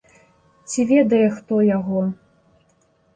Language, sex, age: Belarusian, female, 19-29